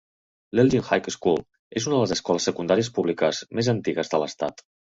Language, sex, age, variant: Catalan, male, 30-39, Central